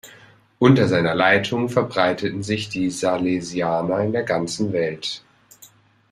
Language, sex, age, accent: German, male, 19-29, Deutschland Deutsch